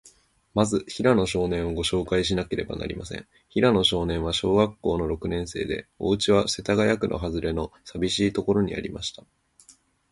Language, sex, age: Japanese, male, under 19